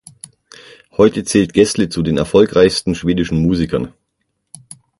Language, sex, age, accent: German, male, 40-49, Deutschland Deutsch; Österreichisches Deutsch